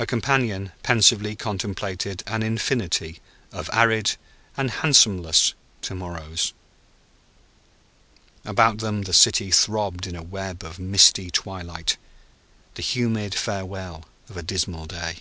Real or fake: real